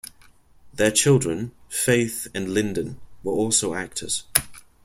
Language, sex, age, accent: English, male, under 19, England English